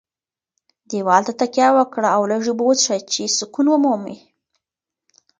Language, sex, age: Pashto, female, 19-29